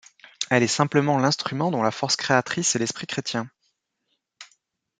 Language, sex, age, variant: French, male, 30-39, Français de métropole